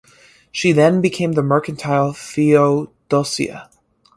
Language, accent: English, United States English